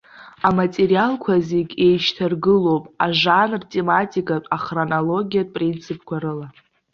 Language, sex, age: Abkhazian, female, 19-29